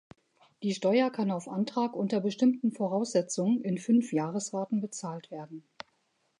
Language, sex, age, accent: German, female, 50-59, Deutschland Deutsch